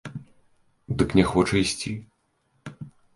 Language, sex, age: Belarusian, male, 19-29